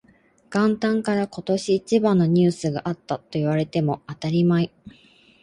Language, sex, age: Japanese, female, 30-39